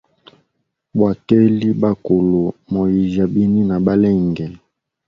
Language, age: Hemba, 19-29